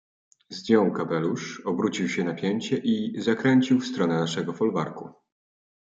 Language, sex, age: Polish, male, 30-39